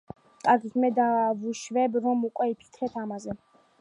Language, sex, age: Georgian, female, under 19